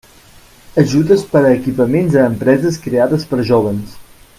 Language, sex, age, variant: Catalan, male, 30-39, Central